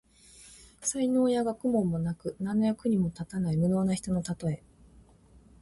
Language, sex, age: Japanese, female, 40-49